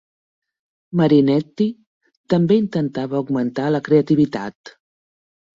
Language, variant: Catalan, Central